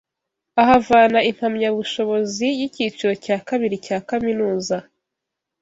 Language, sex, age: Kinyarwanda, female, 19-29